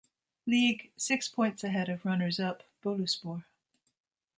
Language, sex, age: English, female, 60-69